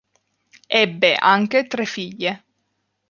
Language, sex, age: Italian, female, 19-29